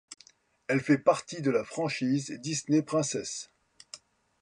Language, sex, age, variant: French, male, 60-69, Français de métropole